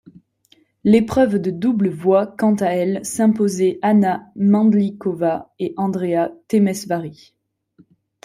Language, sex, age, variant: French, female, 19-29, Français de métropole